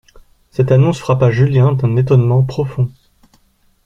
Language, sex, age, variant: French, male, 19-29, Français de métropole